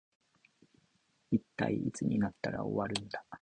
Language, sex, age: Japanese, male, 30-39